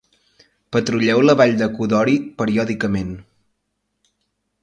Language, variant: Catalan, Central